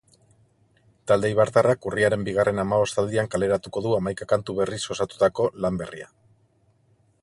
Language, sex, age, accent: Basque, male, 40-49, Mendebalekoa (Araba, Bizkaia, Gipuzkoako mendebaleko herri batzuk)